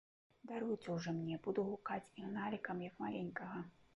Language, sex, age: Belarusian, female, 30-39